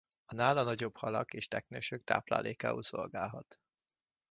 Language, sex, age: Hungarian, male, 30-39